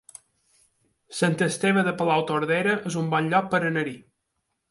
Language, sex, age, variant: Catalan, male, 30-39, Balear